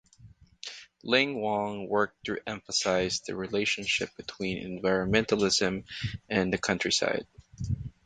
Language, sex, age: English, male, 19-29